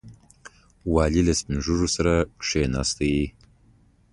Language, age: Pashto, 19-29